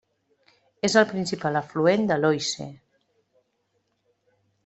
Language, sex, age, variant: Catalan, female, 40-49, Central